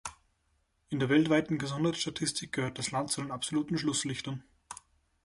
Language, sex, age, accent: German, male, 19-29, Österreichisches Deutsch